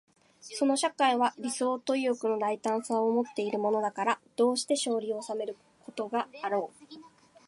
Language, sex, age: Japanese, female, 19-29